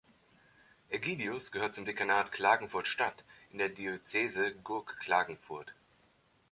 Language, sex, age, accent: German, male, 40-49, Deutschland Deutsch